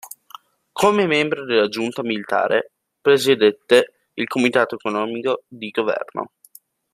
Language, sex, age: Italian, male, under 19